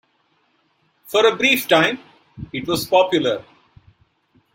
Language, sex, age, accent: English, male, 50-59, India and South Asia (India, Pakistan, Sri Lanka)